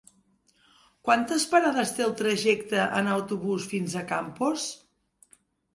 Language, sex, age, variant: Catalan, female, 50-59, Central